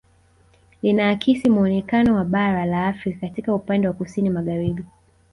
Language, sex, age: Swahili, female, 19-29